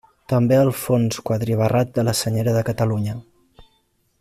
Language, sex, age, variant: Catalan, male, 30-39, Central